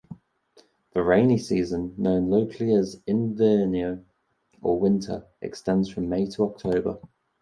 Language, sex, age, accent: English, male, 19-29, England English